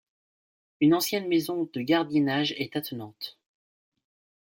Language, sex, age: French, male, 19-29